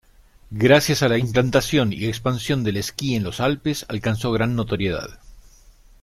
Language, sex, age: Spanish, male, 50-59